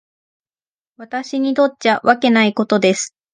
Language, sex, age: Japanese, female, 19-29